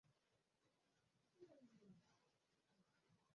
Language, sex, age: Swahili, male, 30-39